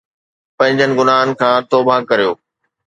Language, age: Sindhi, 40-49